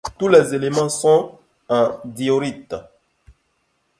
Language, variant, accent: French, Français d'Afrique subsaharienne et des îles africaines, Français de Côte d’Ivoire